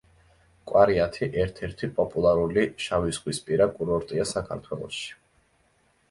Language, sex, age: Georgian, male, 19-29